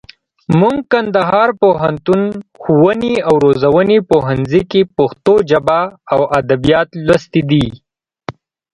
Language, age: Pashto, 30-39